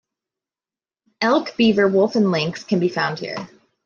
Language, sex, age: English, female, 30-39